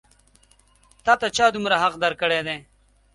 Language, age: Pashto, 19-29